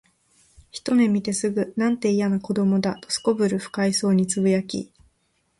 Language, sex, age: Japanese, female, 19-29